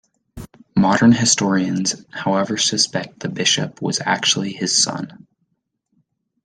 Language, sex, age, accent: English, male, under 19, United States English